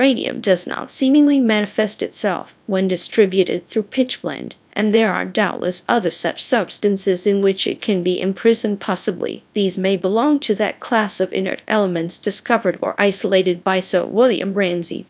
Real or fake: fake